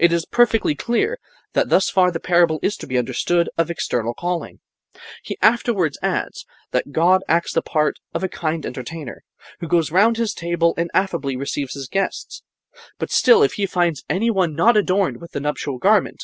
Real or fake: real